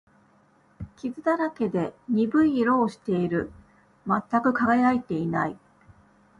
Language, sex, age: Japanese, female, 40-49